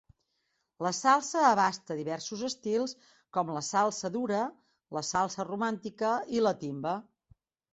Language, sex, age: Catalan, female, 60-69